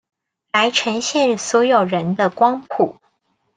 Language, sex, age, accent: Chinese, female, 40-49, 出生地：臺中市